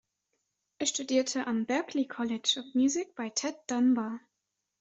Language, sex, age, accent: German, female, 19-29, Deutschland Deutsch